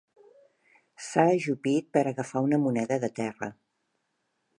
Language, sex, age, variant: Catalan, female, 40-49, Central